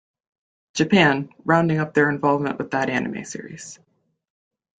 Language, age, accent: English, 19-29, United States English